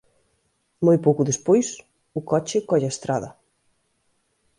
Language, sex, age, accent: Galician, female, 19-29, Central (gheada)